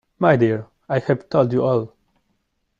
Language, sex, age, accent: English, male, 19-29, England English